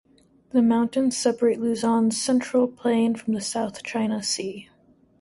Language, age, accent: English, 19-29, United States English